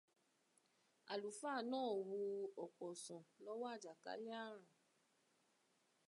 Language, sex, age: Yoruba, female, 19-29